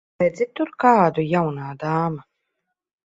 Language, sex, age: Latvian, female, 30-39